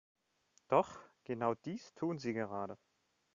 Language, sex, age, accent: German, male, 30-39, Deutschland Deutsch